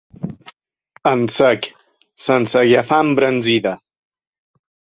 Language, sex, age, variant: Catalan, male, 40-49, Balear